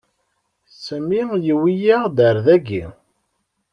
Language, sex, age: Kabyle, male, 19-29